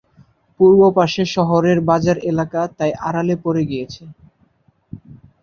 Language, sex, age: Bengali, male, 19-29